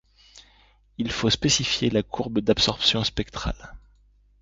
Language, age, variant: French, 40-49, Français de métropole